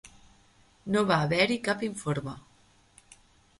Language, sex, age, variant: Catalan, female, 30-39, Central